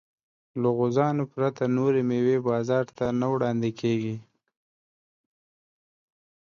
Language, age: Pashto, 19-29